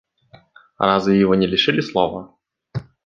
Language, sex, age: Russian, male, 19-29